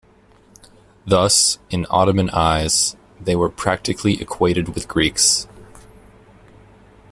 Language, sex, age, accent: English, male, 19-29, United States English